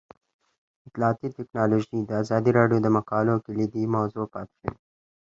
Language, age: Pashto, under 19